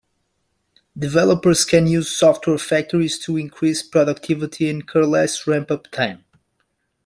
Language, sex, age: English, male, 30-39